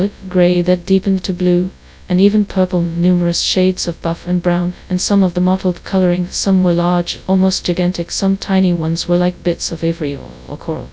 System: TTS, FastPitch